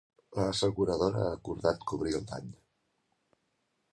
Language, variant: Catalan, Central